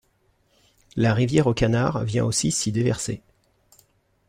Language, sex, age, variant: French, male, 40-49, Français de métropole